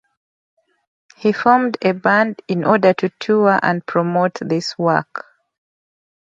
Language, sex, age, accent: English, female, 19-29, England English